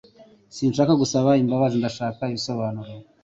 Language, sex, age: Kinyarwanda, male, 30-39